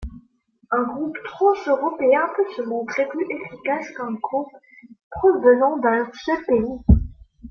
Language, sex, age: French, female, 19-29